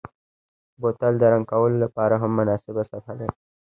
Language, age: Pashto, under 19